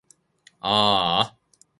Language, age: Japanese, 30-39